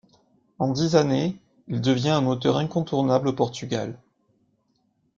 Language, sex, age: French, male, 19-29